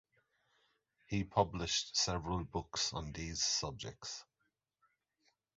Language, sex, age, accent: English, male, 40-49, Irish English